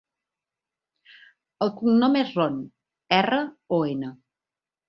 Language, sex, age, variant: Catalan, female, 40-49, Central